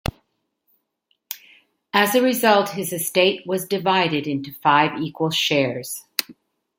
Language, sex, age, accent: English, female, 60-69, United States English